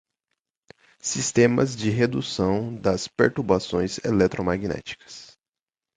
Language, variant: Portuguese, Portuguese (Brasil)